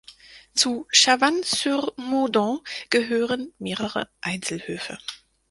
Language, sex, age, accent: German, female, 30-39, Deutschland Deutsch